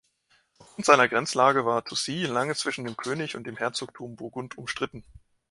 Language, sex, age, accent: German, male, 19-29, Deutschland Deutsch